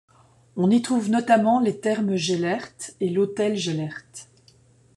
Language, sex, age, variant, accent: French, female, 40-49, Français d'Europe, Français de Belgique